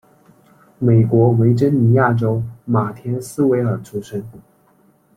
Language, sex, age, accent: Chinese, male, 19-29, 出生地：四川省